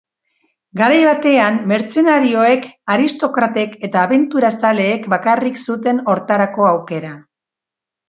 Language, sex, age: Basque, female, 60-69